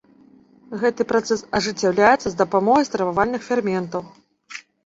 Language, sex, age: Belarusian, female, 40-49